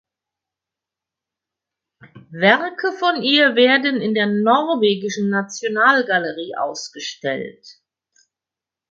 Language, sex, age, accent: German, female, 60-69, Deutschland Deutsch